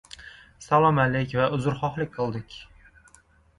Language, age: Uzbek, 19-29